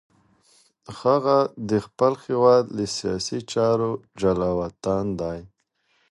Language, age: Pashto, 19-29